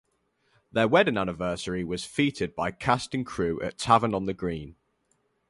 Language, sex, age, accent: English, male, 90+, England English